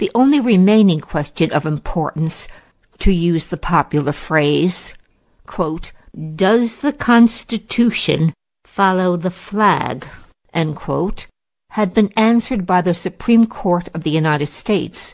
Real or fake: real